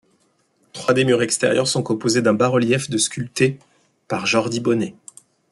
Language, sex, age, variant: French, male, 30-39, Français de métropole